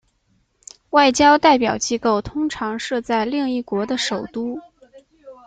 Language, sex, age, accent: Chinese, female, 19-29, 出生地：河南省